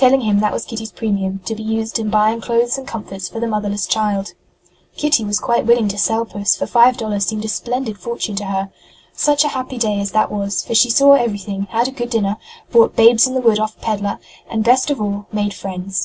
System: none